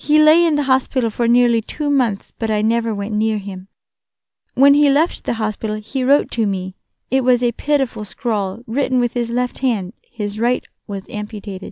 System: none